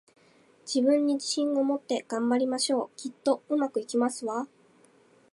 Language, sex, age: Japanese, female, 19-29